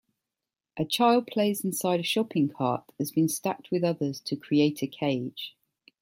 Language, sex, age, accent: English, female, 40-49, England English